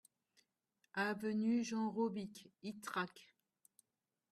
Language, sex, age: French, female, 50-59